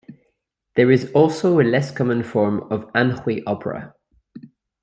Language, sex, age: English, male, 30-39